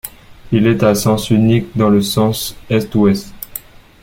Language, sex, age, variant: French, male, 19-29, Français des départements et régions d'outre-mer